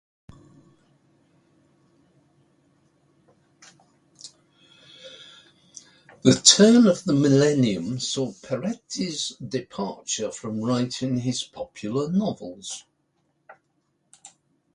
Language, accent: English, England English